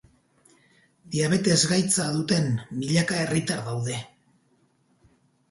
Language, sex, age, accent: Basque, male, 40-49, Mendebalekoa (Araba, Bizkaia, Gipuzkoako mendebaleko herri batzuk)